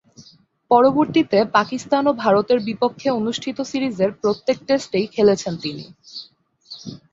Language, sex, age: Bengali, female, 19-29